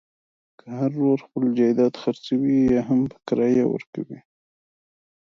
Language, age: Pashto, 19-29